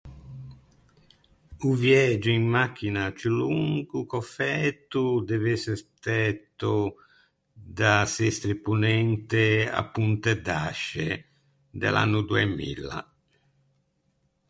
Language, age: Ligurian, 70-79